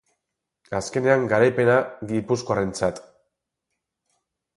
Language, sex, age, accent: Basque, male, 40-49, Mendebalekoa (Araba, Bizkaia, Gipuzkoako mendebaleko herri batzuk)